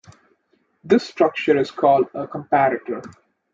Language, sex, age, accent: English, male, 19-29, India and South Asia (India, Pakistan, Sri Lanka)